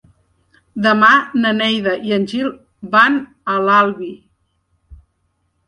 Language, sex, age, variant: Catalan, female, 40-49, Septentrional